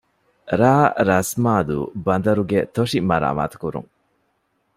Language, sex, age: Divehi, male, 30-39